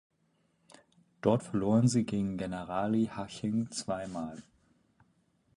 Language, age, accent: German, 19-29, Deutschland Deutsch